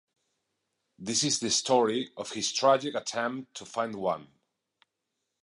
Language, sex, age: English, male, 40-49